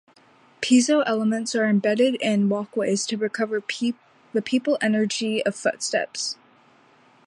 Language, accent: English, United States English